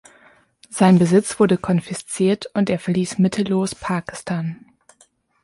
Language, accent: German, Deutschland Deutsch